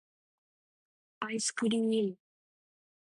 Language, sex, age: Japanese, female, under 19